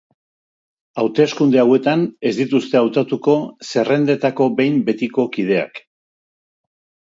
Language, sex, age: Basque, male, 60-69